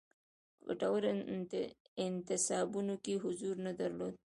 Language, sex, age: Pashto, female, 19-29